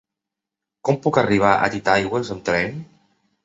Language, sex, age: Catalan, male, 40-49